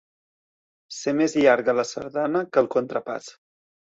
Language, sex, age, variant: Catalan, male, 30-39, Central